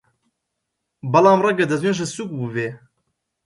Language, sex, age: Central Kurdish, male, 19-29